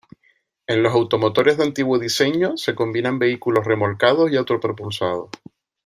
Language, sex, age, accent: Spanish, male, 30-39, España: Islas Canarias